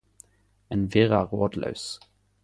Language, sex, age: Norwegian Nynorsk, male, 19-29